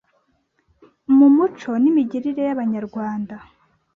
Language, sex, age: Kinyarwanda, male, 30-39